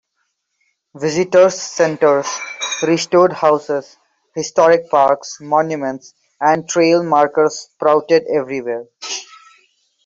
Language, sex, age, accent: English, male, 19-29, India and South Asia (India, Pakistan, Sri Lanka)